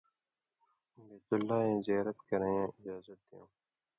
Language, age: Indus Kohistani, 19-29